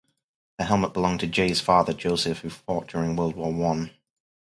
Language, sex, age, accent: English, male, 30-39, England English